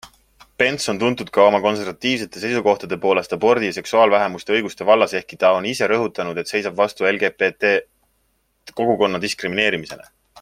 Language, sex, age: Estonian, male, 30-39